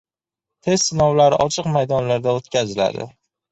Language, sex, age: Uzbek, male, 19-29